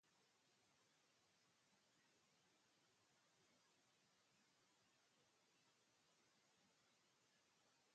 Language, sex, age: Spanish, male, under 19